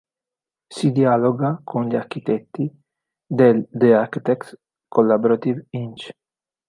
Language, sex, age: Italian, male, 40-49